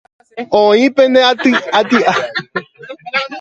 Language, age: Guarani, 19-29